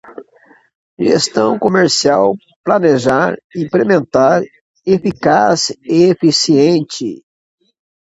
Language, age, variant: Portuguese, 40-49, Portuguese (Brasil)